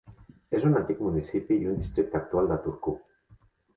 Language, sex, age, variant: Catalan, male, 40-49, Central